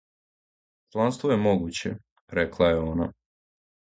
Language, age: Serbian, 19-29